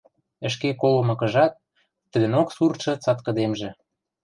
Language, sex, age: Western Mari, male, 19-29